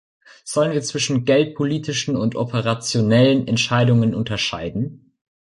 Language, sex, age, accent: German, male, under 19, Deutschland Deutsch